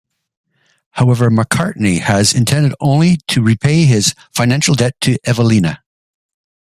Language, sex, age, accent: English, male, 60-69, Canadian English